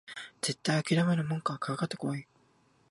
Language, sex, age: Japanese, male, 19-29